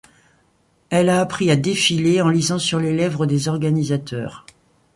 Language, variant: French, Français de métropole